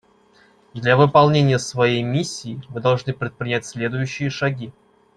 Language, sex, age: Russian, male, 30-39